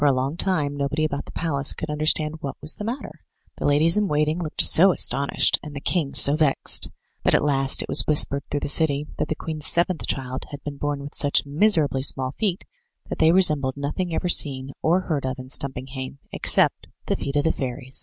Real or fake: real